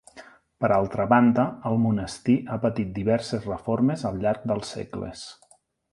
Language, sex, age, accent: Catalan, male, 40-49, central; nord-occidental